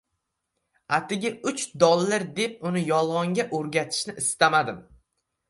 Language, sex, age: Uzbek, male, 19-29